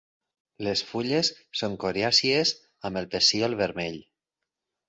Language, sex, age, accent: Catalan, male, 40-49, valencià